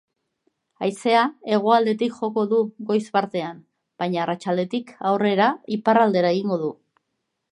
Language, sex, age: Basque, female, 50-59